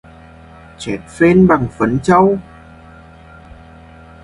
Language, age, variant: Vietnamese, 19-29, Hà Nội